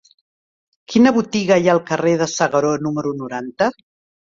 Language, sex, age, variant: Catalan, female, 50-59, Central